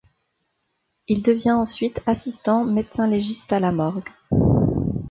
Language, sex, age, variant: French, female, 30-39, Français de métropole